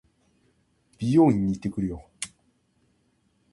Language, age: Japanese, 19-29